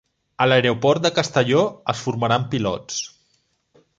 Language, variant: Catalan, Central